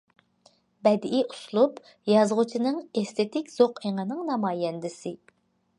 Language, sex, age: Uyghur, female, 19-29